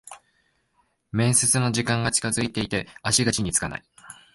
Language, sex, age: Japanese, male, 19-29